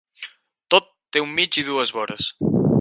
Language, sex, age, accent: Catalan, male, 19-29, Garrotxi